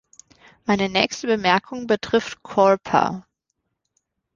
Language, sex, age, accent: German, female, 19-29, Deutschland Deutsch